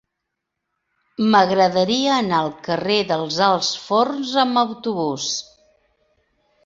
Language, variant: Catalan, Central